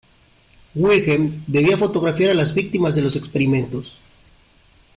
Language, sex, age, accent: Spanish, male, 19-29, México